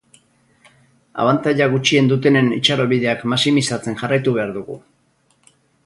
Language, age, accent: Basque, 60-69, Erdialdekoa edo Nafarra (Gipuzkoa, Nafarroa)